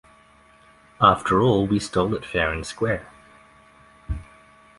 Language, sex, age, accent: English, male, 19-29, Australian English